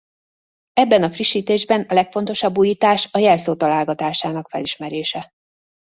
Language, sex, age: Hungarian, female, 40-49